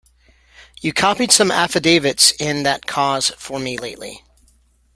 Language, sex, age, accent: English, male, 40-49, United States English